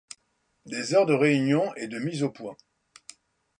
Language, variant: French, Français de métropole